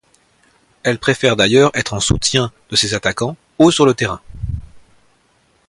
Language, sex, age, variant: French, male, 30-39, Français de métropole